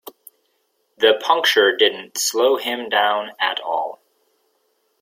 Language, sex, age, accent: English, male, 30-39, United States English